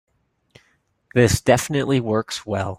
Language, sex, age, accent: English, male, 30-39, United States English